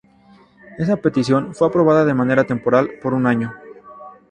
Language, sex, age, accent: Spanish, male, 19-29, México